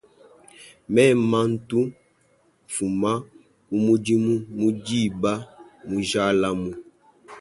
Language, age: Luba-Lulua, 19-29